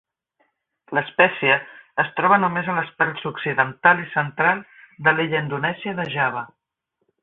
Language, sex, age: Catalan, female, 50-59